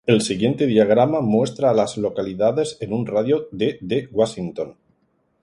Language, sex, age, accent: Spanish, male, 40-49, España: Sur peninsular (Andalucia, Extremadura, Murcia)